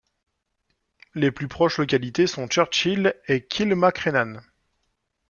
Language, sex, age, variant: French, male, 30-39, Français de métropole